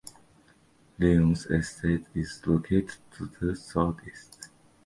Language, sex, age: English, male, 19-29